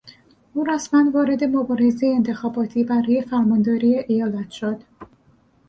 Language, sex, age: Persian, female, 40-49